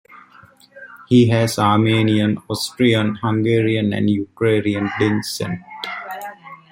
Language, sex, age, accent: English, male, 19-29, United States English